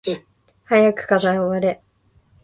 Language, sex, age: Japanese, female, under 19